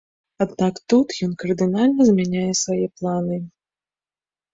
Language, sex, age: Belarusian, female, 19-29